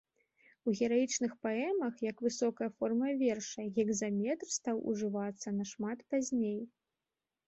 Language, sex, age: Belarusian, female, 19-29